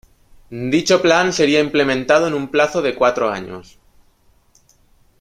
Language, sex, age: Spanish, male, 40-49